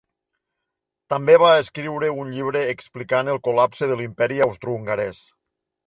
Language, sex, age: Catalan, male, 50-59